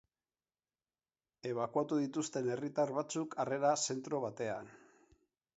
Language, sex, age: Basque, male, 50-59